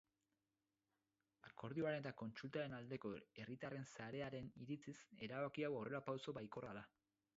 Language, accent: Basque, Mendebalekoa (Araba, Bizkaia, Gipuzkoako mendebaleko herri batzuk)